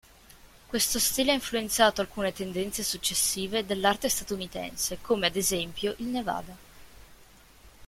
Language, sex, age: Italian, female, 19-29